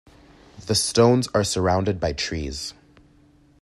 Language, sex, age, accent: English, male, 19-29, United States English